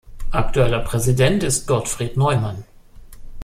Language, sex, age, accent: German, male, 30-39, Deutschland Deutsch